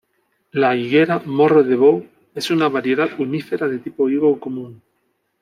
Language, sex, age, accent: Spanish, male, 30-39, España: Sur peninsular (Andalucia, Extremadura, Murcia)